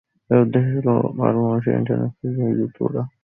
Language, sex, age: Bengali, male, 19-29